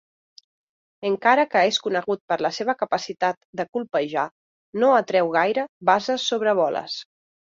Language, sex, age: Catalan, female, 30-39